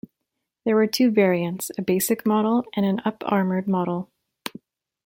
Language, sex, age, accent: English, female, 19-29, Canadian English